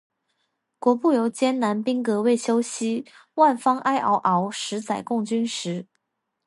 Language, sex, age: Chinese, female, 19-29